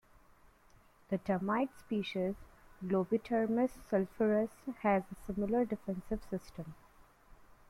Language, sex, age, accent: English, female, 19-29, India and South Asia (India, Pakistan, Sri Lanka)